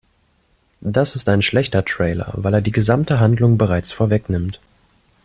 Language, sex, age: German, male, 19-29